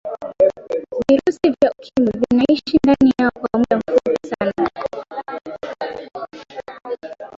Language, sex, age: Swahili, female, 19-29